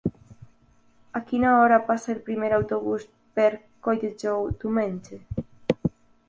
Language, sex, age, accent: Catalan, female, 19-29, valencià